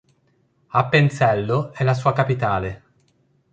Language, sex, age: Italian, male, 19-29